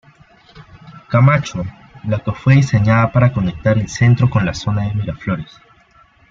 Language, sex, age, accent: Spanish, male, 19-29, Andino-Pacífico: Colombia, Perú, Ecuador, oeste de Bolivia y Venezuela andina